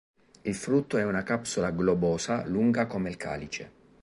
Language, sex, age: Italian, male, 30-39